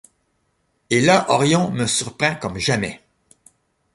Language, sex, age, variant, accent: French, male, 60-69, Français d'Amérique du Nord, Français du Canada